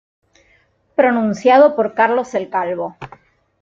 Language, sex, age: Spanish, female, 40-49